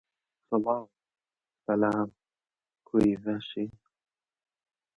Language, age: English, 30-39